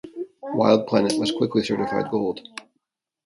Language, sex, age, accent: English, male, 40-49, United States English